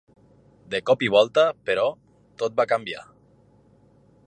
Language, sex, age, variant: Catalan, male, 30-39, Nord-Occidental